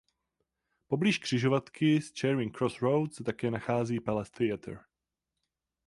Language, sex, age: Czech, male, 19-29